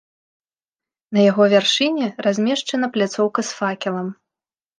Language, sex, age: Belarusian, female, 19-29